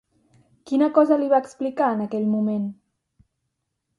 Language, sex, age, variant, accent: Catalan, female, 19-29, Central, central